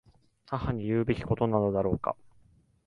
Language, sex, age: Japanese, male, 19-29